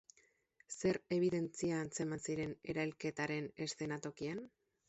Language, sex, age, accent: Basque, female, 19-29, Erdialdekoa edo Nafarra (Gipuzkoa, Nafarroa)